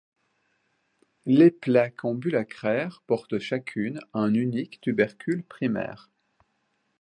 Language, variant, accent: French, Français d'Europe, Français de Suisse